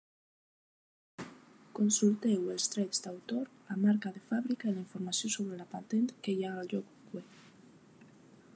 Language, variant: Catalan, Central